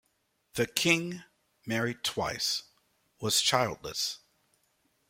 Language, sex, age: English, male, 50-59